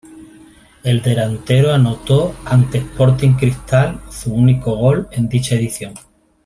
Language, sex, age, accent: Spanish, male, 30-39, España: Sur peninsular (Andalucia, Extremadura, Murcia)